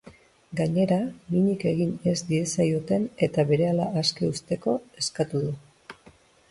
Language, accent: Basque, Mendebalekoa (Araba, Bizkaia, Gipuzkoako mendebaleko herri batzuk)